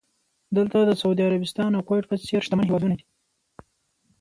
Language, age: Pashto, 19-29